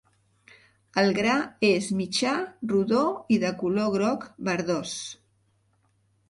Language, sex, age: Catalan, female, 60-69